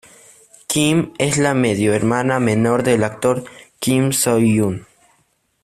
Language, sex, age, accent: Spanish, male, under 19, México